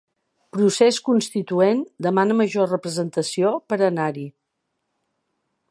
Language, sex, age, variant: Catalan, female, 60-69, Central